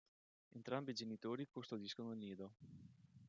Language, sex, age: Italian, male, 30-39